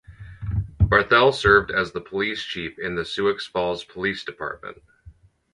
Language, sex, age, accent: English, male, 30-39, United States English